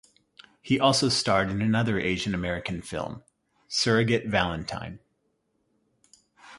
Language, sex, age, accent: English, male, 30-39, United States English